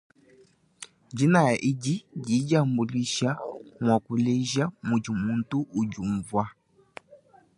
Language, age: Luba-Lulua, 19-29